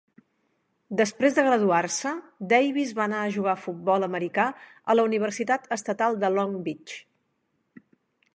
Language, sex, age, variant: Catalan, female, 50-59, Central